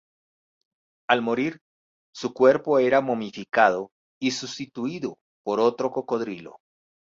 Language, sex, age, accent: Spanish, male, 50-59, Andino-Pacífico: Colombia, Perú, Ecuador, oeste de Bolivia y Venezuela andina